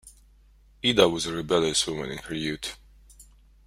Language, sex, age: English, male, 19-29